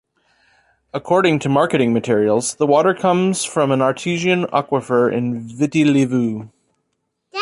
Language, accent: English, United States English